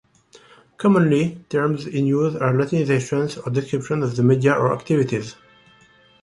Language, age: English, 30-39